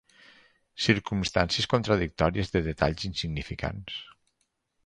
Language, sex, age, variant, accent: Catalan, male, 50-59, Valencià meridional, valencià